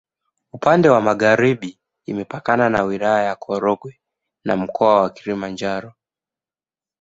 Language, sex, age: Swahili, male, 19-29